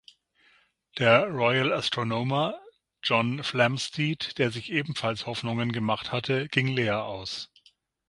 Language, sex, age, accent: German, male, 50-59, Deutschland Deutsch; Süddeutsch